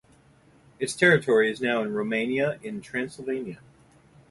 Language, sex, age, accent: English, male, 40-49, United States English